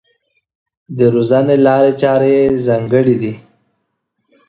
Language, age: Pashto, 19-29